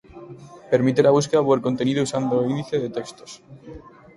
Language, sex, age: Spanish, male, 19-29